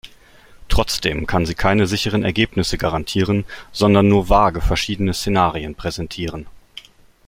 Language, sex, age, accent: German, male, 19-29, Deutschland Deutsch